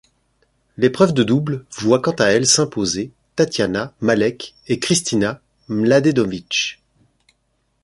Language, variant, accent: French, Français d'Europe, Français de Suisse